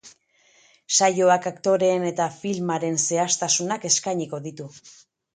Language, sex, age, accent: Basque, female, 30-39, Mendebalekoa (Araba, Bizkaia, Gipuzkoako mendebaleko herri batzuk)